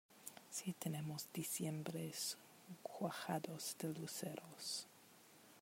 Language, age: Spanish, 19-29